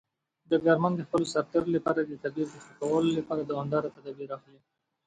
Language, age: Pashto, 19-29